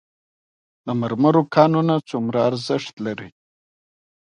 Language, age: Pashto, 30-39